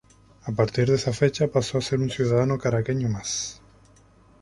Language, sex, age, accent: Spanish, male, 19-29, España: Islas Canarias